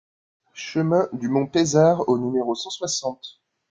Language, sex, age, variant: French, male, 30-39, Français de métropole